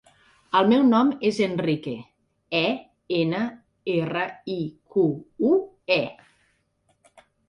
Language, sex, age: Catalan, female, 40-49